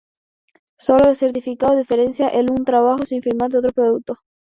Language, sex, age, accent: Spanish, male, 19-29, España: Islas Canarias